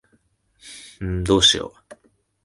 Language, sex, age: Japanese, male, 19-29